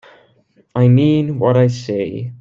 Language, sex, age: English, male, 19-29